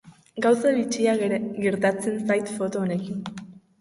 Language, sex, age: Basque, female, under 19